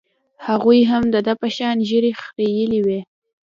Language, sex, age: Pashto, female, under 19